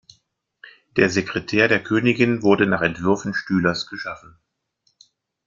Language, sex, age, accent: German, male, 50-59, Deutschland Deutsch